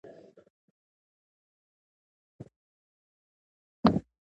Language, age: Pashto, 19-29